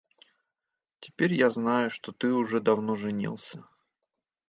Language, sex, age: Russian, male, 30-39